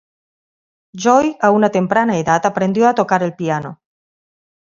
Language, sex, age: Spanish, female, 40-49